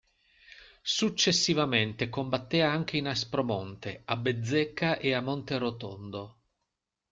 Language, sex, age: Italian, male, 50-59